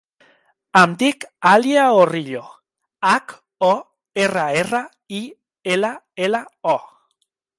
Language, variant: Catalan, Central